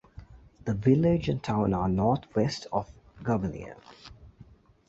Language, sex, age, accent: English, male, 19-29, England English